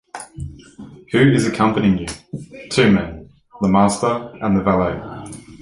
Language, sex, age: English, male, 30-39